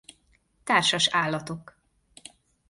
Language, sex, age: Hungarian, female, 40-49